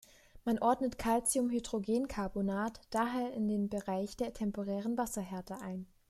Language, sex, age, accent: German, female, 19-29, Deutschland Deutsch